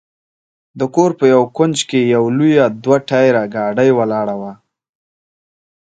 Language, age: Pashto, 19-29